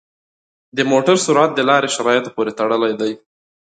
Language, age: Pashto, 19-29